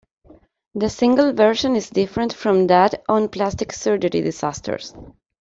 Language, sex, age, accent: English, female, 30-39, United States English